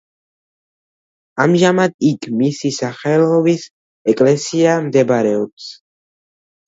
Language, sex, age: Georgian, male, under 19